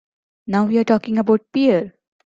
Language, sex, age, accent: English, female, 19-29, India and South Asia (India, Pakistan, Sri Lanka)